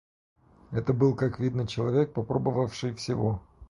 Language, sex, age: Russian, male, 30-39